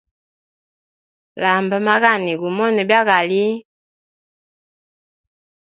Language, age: Hemba, 19-29